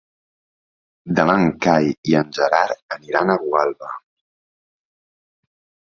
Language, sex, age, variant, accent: Catalan, male, 30-39, Central, Barceloní